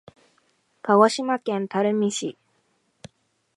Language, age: Japanese, 19-29